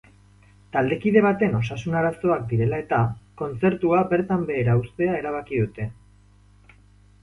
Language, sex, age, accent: Basque, male, 19-29, Erdialdekoa edo Nafarra (Gipuzkoa, Nafarroa)